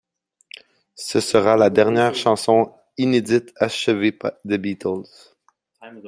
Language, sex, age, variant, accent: French, male, 30-39, Français d'Amérique du Nord, Français du Canada